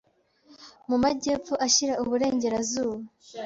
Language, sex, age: Kinyarwanda, female, 19-29